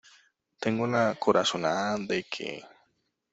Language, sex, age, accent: Spanish, male, 19-29, Andino-Pacífico: Colombia, Perú, Ecuador, oeste de Bolivia y Venezuela andina